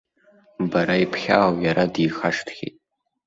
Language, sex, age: Abkhazian, male, under 19